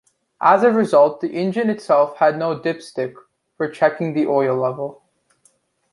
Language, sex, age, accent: English, male, under 19, United States English